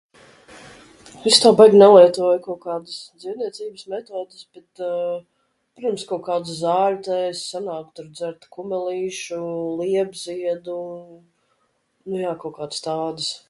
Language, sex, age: Latvian, female, 30-39